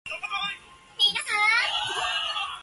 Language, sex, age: English, male, 19-29